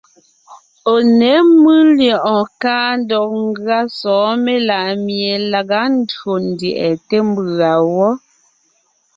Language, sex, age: Ngiemboon, female, 30-39